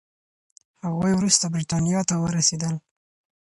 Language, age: Pashto, 19-29